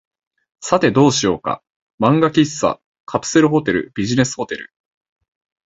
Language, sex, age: Japanese, male, 19-29